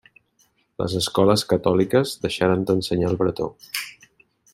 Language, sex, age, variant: Catalan, male, 40-49, Central